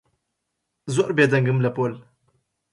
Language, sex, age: Central Kurdish, male, 19-29